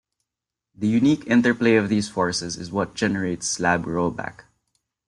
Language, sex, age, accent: English, male, 19-29, Filipino